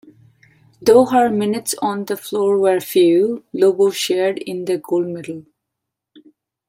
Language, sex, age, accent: English, female, 30-39, India and South Asia (India, Pakistan, Sri Lanka)